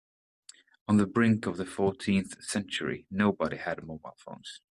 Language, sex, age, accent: English, male, 30-39, England English